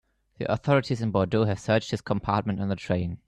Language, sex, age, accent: English, male, under 19, England English